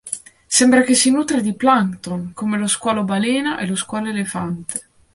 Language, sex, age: Italian, female, 19-29